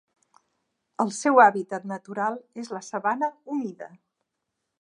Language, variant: Catalan, Central